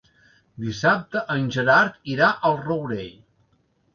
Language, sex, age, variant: Catalan, male, 50-59, Central